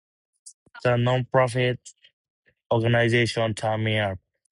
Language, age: English, 19-29